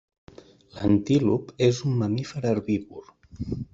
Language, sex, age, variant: Catalan, male, 19-29, Central